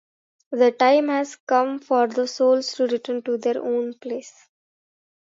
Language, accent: English, India and South Asia (India, Pakistan, Sri Lanka)